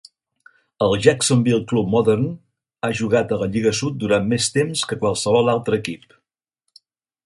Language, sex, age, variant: Catalan, male, 60-69, Central